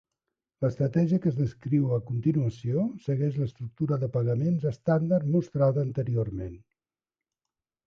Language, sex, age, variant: Catalan, male, 60-69, Central